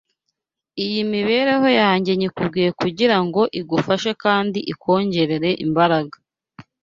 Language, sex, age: Kinyarwanda, female, 19-29